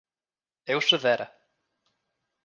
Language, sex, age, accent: Galician, male, 19-29, Atlántico (seseo e gheada)